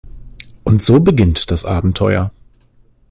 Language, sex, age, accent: German, male, 30-39, Deutschland Deutsch